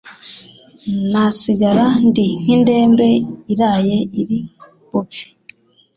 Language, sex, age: Kinyarwanda, female, under 19